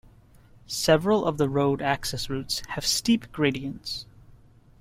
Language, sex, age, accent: English, male, 19-29, Canadian English